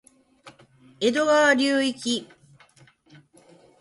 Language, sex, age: Japanese, female, 50-59